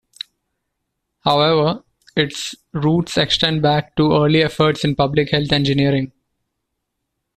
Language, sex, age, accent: English, male, 40-49, India and South Asia (India, Pakistan, Sri Lanka)